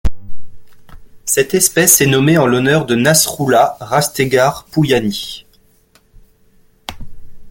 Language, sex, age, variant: French, male, 30-39, Français de métropole